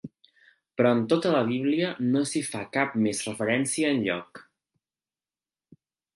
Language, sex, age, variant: Catalan, male, 19-29, Central